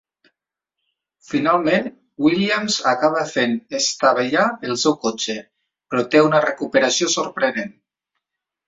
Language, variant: Catalan, Nord-Occidental